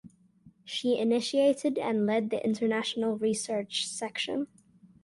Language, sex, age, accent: English, male, under 19, Southern African (South Africa, Zimbabwe, Namibia)